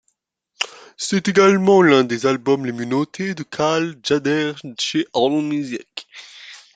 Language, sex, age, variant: French, male, under 19, Français de métropole